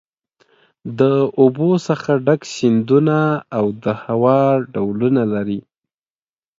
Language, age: Pashto, 19-29